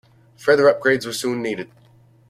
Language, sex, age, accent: English, male, 30-39, United States English